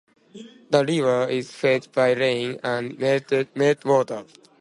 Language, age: English, 19-29